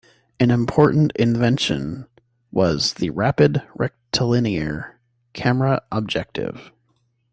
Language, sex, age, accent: English, male, 50-59, United States English